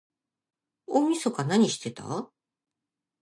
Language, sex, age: Japanese, female, 50-59